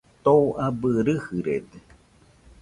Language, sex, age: Nüpode Huitoto, female, 40-49